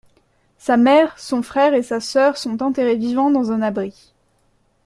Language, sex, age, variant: French, female, 19-29, Français de métropole